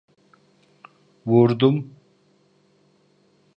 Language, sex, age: Turkish, male, 50-59